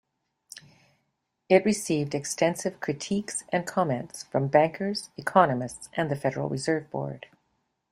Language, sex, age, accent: English, female, 60-69, Canadian English